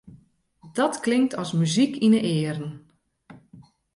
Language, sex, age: Western Frisian, female, 40-49